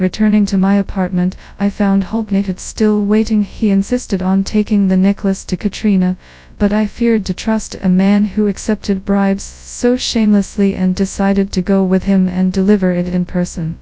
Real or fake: fake